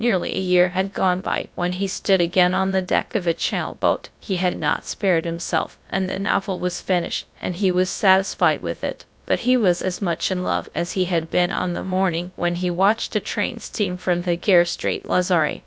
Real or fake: fake